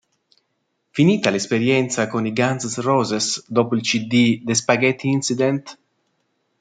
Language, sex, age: Italian, male, 40-49